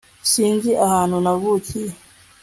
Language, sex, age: Kinyarwanda, female, 19-29